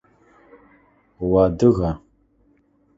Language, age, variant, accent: Adyghe, 30-39, Адыгабзэ (Кирил, пстэумэ зэдыряе), Кıэмгуй (Çemguy)